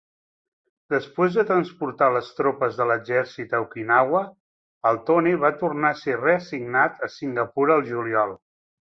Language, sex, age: Catalan, male, 40-49